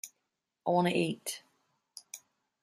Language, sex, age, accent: English, female, 50-59, England English